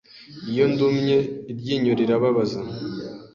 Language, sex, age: Kinyarwanda, male, 19-29